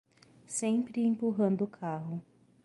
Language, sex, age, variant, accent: Portuguese, female, 30-39, Portuguese (Brasil), Paulista